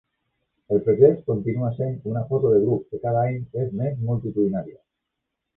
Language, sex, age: Catalan, male, 40-49